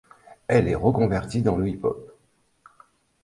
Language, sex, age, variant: French, male, 60-69, Français de métropole